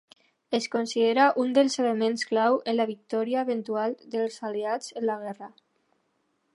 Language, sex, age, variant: Catalan, female, under 19, Alacantí